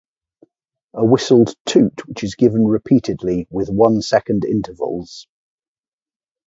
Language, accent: English, England English